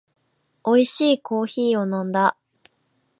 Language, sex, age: Japanese, female, 19-29